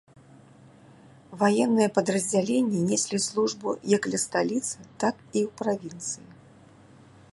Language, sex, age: Belarusian, female, 60-69